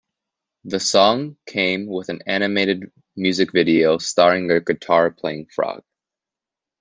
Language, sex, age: English, male, 30-39